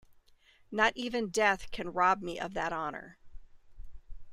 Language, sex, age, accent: English, female, 50-59, United States English